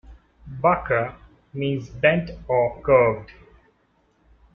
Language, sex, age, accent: English, male, 30-39, India and South Asia (India, Pakistan, Sri Lanka)